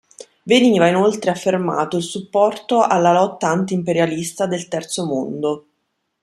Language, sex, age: Italian, female, 19-29